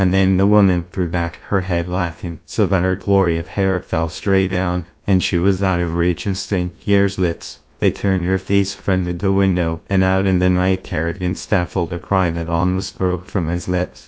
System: TTS, GlowTTS